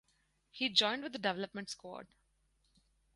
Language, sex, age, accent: English, female, 19-29, India and South Asia (India, Pakistan, Sri Lanka)